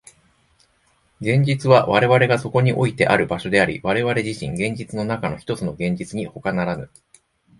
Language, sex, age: Japanese, male, 40-49